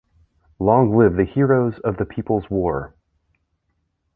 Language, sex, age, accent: English, male, 30-39, United States English